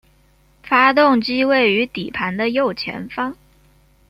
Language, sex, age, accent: Chinese, female, 19-29, 出生地：江西省